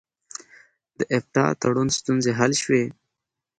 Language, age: Pashto, 19-29